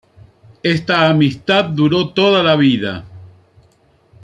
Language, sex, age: Spanish, male, 50-59